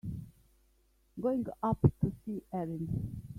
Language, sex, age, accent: English, female, 50-59, Australian English